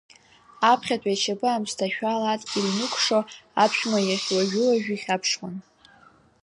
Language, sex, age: Abkhazian, female, under 19